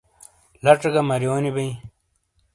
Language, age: Shina, 30-39